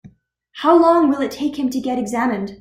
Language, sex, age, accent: English, female, under 19, Canadian English